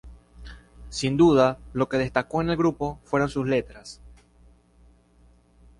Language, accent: Spanish, Caribe: Cuba, Venezuela, Puerto Rico, República Dominicana, Panamá, Colombia caribeña, México caribeño, Costa del golfo de México